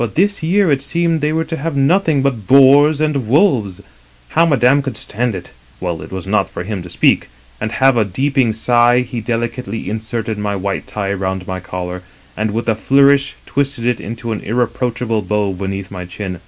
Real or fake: real